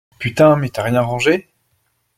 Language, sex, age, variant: French, male, 19-29, Français de métropole